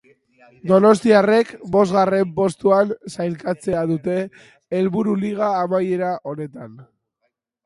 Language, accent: Basque, Mendebalekoa (Araba, Bizkaia, Gipuzkoako mendebaleko herri batzuk)